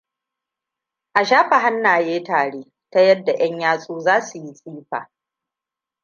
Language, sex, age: Hausa, female, 30-39